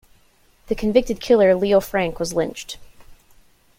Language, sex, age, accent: English, female, 19-29, United States English